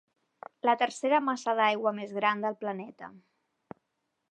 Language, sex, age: Catalan, female, 19-29